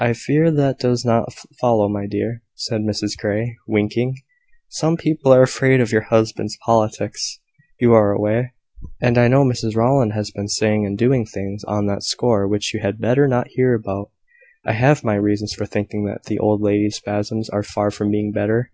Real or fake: real